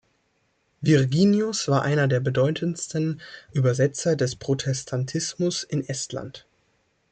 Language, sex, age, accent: German, male, 19-29, Deutschland Deutsch